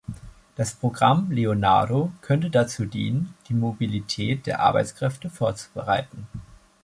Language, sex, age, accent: German, male, 19-29, Deutschland Deutsch